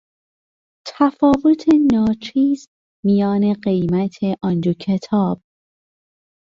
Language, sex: Persian, female